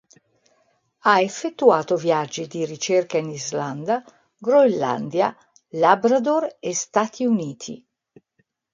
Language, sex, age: Italian, female, 60-69